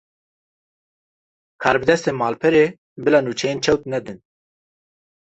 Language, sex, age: Kurdish, male, 19-29